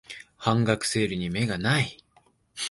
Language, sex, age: Japanese, male, 19-29